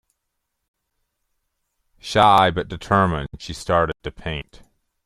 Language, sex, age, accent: English, male, 30-39, Canadian English